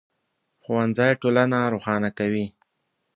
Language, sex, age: Pashto, male, under 19